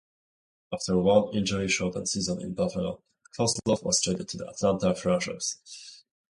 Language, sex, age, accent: English, male, 19-29, England English